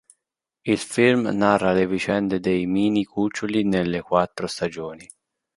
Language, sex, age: Italian, male, 19-29